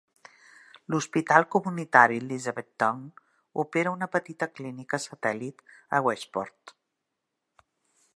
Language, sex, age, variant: Catalan, female, 50-59, Central